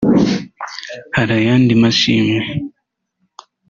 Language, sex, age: Kinyarwanda, male, 19-29